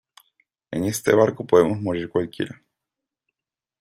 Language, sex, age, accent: Spanish, male, 19-29, Caribe: Cuba, Venezuela, Puerto Rico, República Dominicana, Panamá, Colombia caribeña, México caribeño, Costa del golfo de México